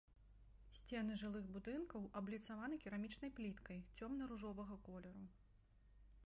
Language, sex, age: Belarusian, female, 30-39